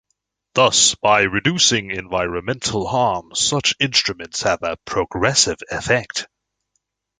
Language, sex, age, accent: English, male, 19-29, England English